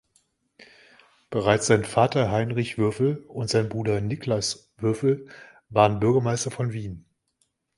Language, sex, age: German, male, 40-49